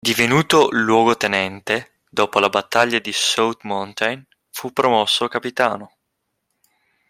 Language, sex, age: Italian, male, 19-29